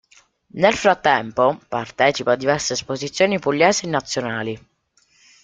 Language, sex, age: Italian, male, under 19